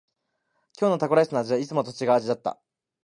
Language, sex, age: Japanese, male, 19-29